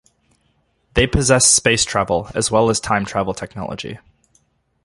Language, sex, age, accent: English, male, 19-29, Canadian English